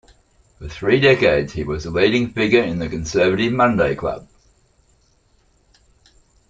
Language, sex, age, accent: English, male, 60-69, Australian English